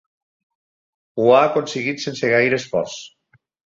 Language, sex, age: Catalan, male, 50-59